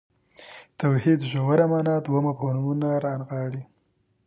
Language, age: Pashto, 19-29